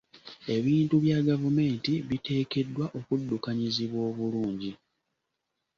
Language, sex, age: Ganda, male, 19-29